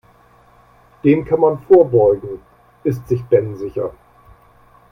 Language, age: German, 60-69